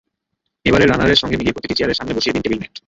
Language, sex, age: Bengali, male, 19-29